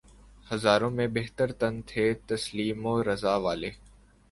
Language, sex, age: Urdu, male, 19-29